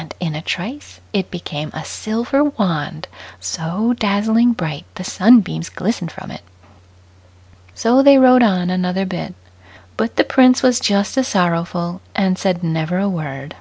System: none